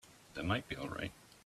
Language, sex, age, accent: English, male, 19-29, Canadian English